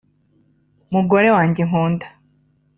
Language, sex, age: Kinyarwanda, female, 19-29